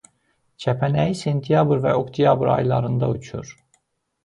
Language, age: Azerbaijani, 30-39